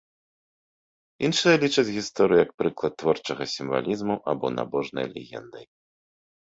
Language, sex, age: Belarusian, male, 30-39